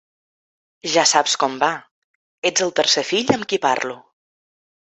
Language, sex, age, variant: Catalan, female, 19-29, Central